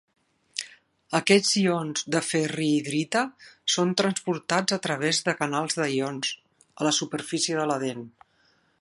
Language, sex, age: Catalan, female, 60-69